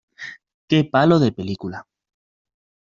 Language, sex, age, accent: Spanish, male, 19-29, España: Centro-Sur peninsular (Madrid, Toledo, Castilla-La Mancha)